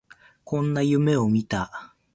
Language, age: Japanese, 50-59